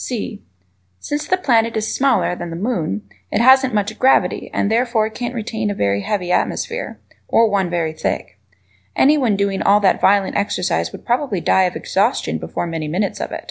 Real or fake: real